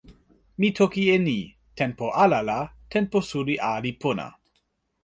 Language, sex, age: Toki Pona, male, 30-39